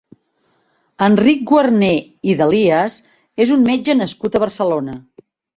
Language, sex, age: Catalan, female, 60-69